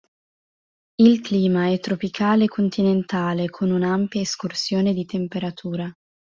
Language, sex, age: Italian, female, 19-29